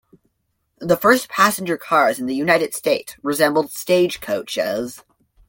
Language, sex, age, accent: English, male, under 19, Canadian English